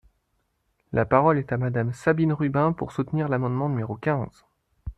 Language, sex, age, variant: French, male, 19-29, Français de métropole